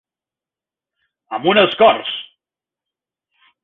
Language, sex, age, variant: Catalan, male, 40-49, Septentrional